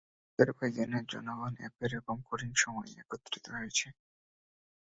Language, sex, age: Bengali, male, 19-29